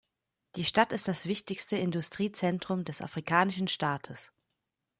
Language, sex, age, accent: German, female, 30-39, Deutschland Deutsch